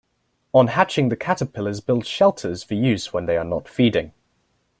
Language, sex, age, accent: English, male, 19-29, England English